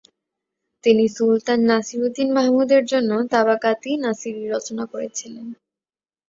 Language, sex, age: Bengali, female, 19-29